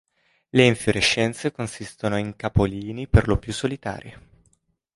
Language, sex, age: Italian, male, 19-29